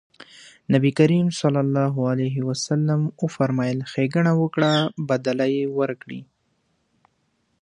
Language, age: Pashto, 19-29